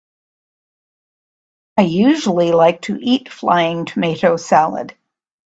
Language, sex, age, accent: English, female, 70-79, United States English